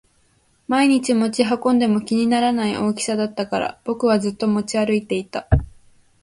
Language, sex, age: Japanese, female, under 19